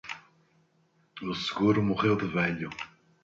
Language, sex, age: Portuguese, male, 50-59